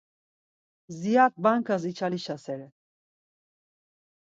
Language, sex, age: Laz, female, 40-49